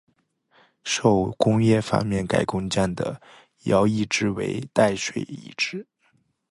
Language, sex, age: Chinese, male, 19-29